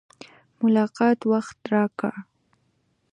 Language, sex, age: Pashto, female, 19-29